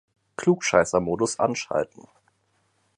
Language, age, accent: German, 19-29, Deutschland Deutsch